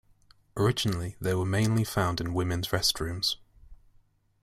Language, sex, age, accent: English, male, 19-29, England English